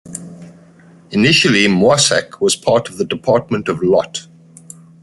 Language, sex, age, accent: English, male, 40-49, Southern African (South Africa, Zimbabwe, Namibia)